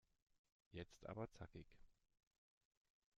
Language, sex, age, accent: German, male, 30-39, Deutschland Deutsch